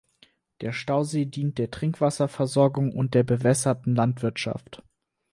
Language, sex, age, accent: German, male, 19-29, Deutschland Deutsch